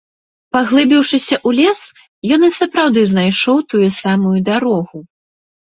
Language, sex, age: Belarusian, female, 19-29